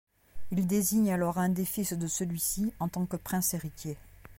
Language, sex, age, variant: French, female, 50-59, Français de métropole